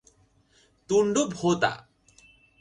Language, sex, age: Bengali, male, 19-29